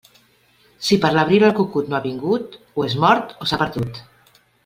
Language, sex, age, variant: Catalan, female, 50-59, Central